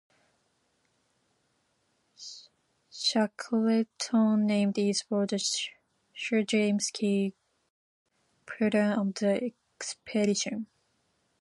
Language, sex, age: English, female, 19-29